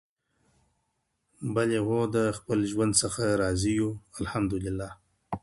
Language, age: Pashto, 40-49